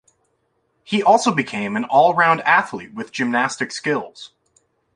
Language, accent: English, United States English